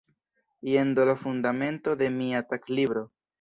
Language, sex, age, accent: Esperanto, male, 19-29, Internacia